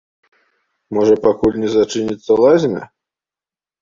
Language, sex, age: Belarusian, male, 30-39